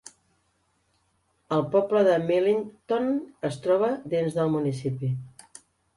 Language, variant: Catalan, Central